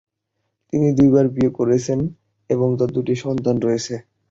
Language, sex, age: Bengali, male, 19-29